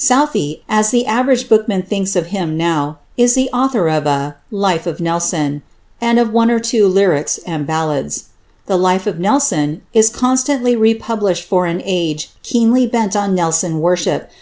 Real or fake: real